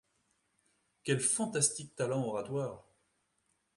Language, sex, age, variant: French, male, 19-29, Français de métropole